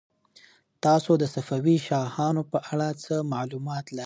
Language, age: Pashto, 19-29